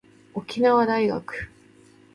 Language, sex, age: Japanese, female, 30-39